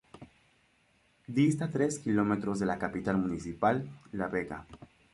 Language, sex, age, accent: Spanish, male, 19-29, América central